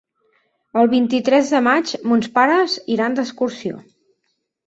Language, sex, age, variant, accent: Catalan, female, 30-39, Central, Neutre